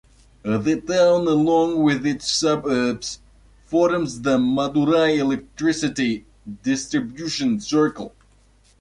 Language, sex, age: English, male, 19-29